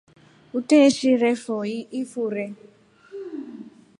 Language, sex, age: Rombo, female, 19-29